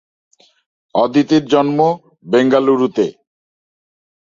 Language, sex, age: Bengali, male, 40-49